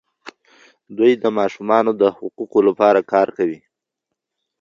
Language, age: Pashto, 19-29